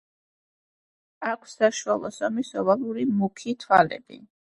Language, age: Georgian, under 19